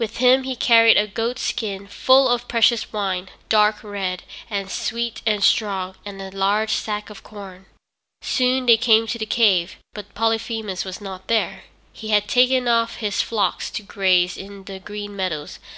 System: none